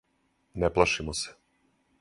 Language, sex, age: Serbian, male, 50-59